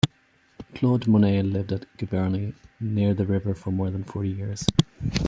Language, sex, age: English, male, 30-39